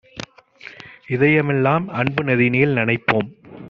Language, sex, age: Tamil, male, 30-39